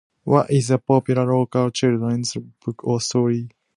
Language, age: English, 19-29